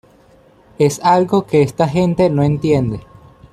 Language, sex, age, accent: Spanish, male, 19-29, Caribe: Cuba, Venezuela, Puerto Rico, República Dominicana, Panamá, Colombia caribeña, México caribeño, Costa del golfo de México